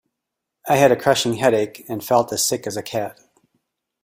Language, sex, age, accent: English, male, 50-59, United States English